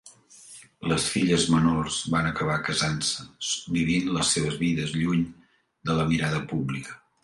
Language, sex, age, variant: Catalan, male, 50-59, Central